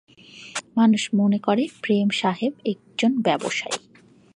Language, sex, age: Bengali, female, 19-29